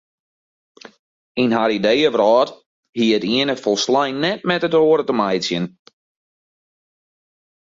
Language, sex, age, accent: Western Frisian, male, 19-29, Wâldfrysk